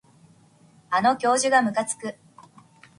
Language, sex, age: Japanese, female, 19-29